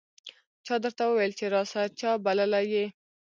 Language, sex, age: Pashto, female, 19-29